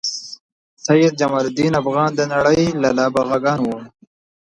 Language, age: Pashto, 19-29